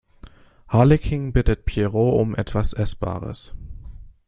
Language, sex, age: German, male, 19-29